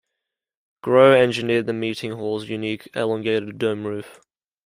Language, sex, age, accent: English, male, 19-29, Australian English